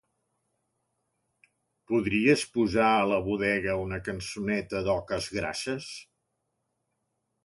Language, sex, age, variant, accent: Catalan, male, 60-69, Central, central